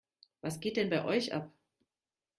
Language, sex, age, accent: German, female, 40-49, Deutschland Deutsch